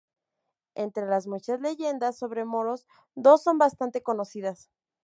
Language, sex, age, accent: Spanish, female, 19-29, México